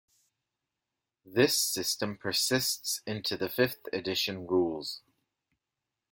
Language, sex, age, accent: English, male, 30-39, Canadian English